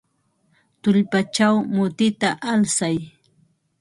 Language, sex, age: Ambo-Pasco Quechua, female, 60-69